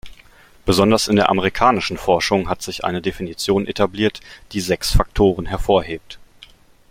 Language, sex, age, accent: German, male, 19-29, Deutschland Deutsch